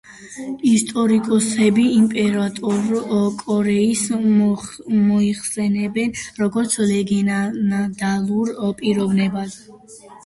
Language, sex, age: Georgian, female, 19-29